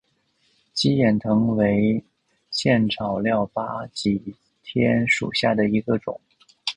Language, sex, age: Chinese, male, 30-39